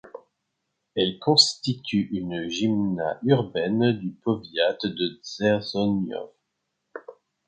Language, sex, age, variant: French, male, 40-49, Français de métropole